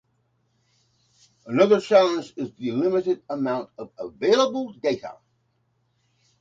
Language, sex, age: English, male, 60-69